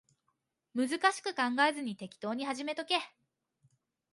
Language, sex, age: Japanese, female, 19-29